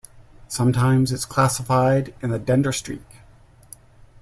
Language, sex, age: English, male, 40-49